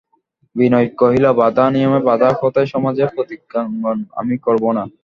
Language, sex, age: Bengali, male, 19-29